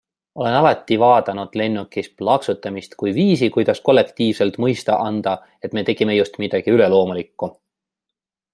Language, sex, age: Estonian, male, 30-39